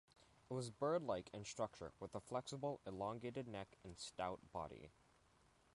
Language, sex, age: English, male, under 19